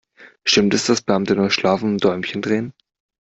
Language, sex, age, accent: German, male, under 19, Deutschland Deutsch